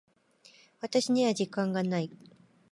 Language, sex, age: Japanese, female, 19-29